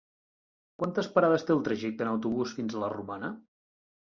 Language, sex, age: Catalan, male, 40-49